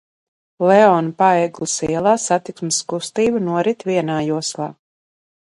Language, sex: Latvian, female